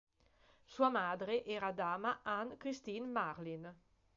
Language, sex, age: Italian, female, 50-59